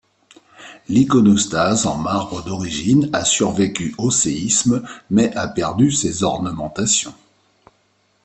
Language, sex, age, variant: French, male, 50-59, Français de métropole